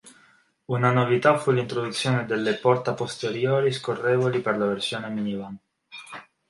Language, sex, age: Italian, male, 19-29